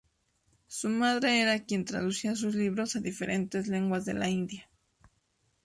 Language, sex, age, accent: Spanish, female, 19-29, México